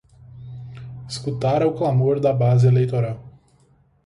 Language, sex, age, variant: Portuguese, male, 19-29, Portuguese (Brasil)